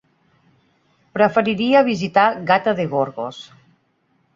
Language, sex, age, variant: Catalan, female, 40-49, Central